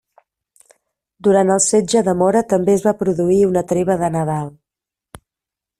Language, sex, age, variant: Catalan, female, 40-49, Central